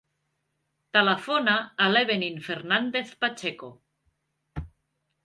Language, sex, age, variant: Catalan, female, 30-39, Central